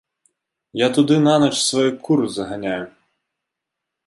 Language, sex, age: Belarusian, male, 19-29